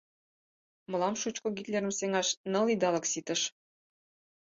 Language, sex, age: Mari, female, 19-29